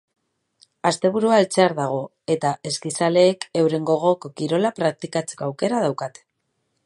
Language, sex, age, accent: Basque, female, 30-39, Mendebalekoa (Araba, Bizkaia, Gipuzkoako mendebaleko herri batzuk)